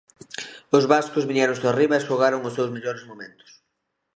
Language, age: Galician, 19-29